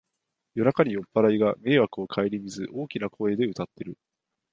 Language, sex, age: Japanese, male, 19-29